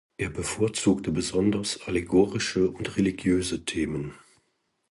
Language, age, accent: German, 60-69, Deutschland Deutsch